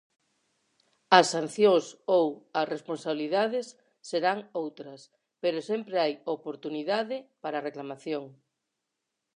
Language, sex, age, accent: Galician, female, 40-49, Normativo (estándar)